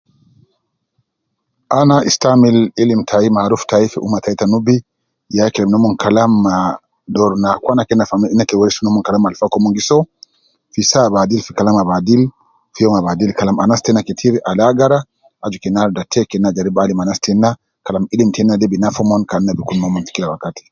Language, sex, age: Nubi, male, 50-59